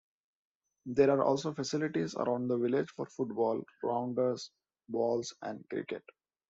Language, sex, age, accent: English, male, 30-39, India and South Asia (India, Pakistan, Sri Lanka)